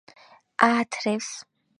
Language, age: Georgian, under 19